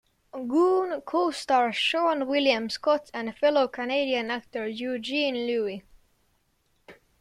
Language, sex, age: English, male, under 19